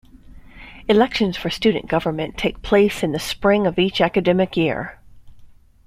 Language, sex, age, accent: English, female, 50-59, United States English